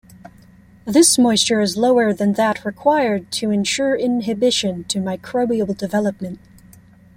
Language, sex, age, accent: English, female, 19-29, United States English